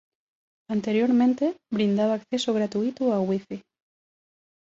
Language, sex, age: Spanish, female, 19-29